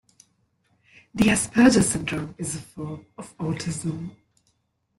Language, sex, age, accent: English, female, 19-29, India and South Asia (India, Pakistan, Sri Lanka)